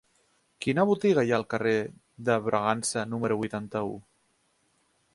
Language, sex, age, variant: Catalan, male, 30-39, Central